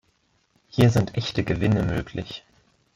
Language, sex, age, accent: German, male, 19-29, Deutschland Deutsch